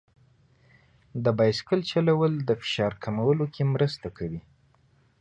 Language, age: Pashto, 19-29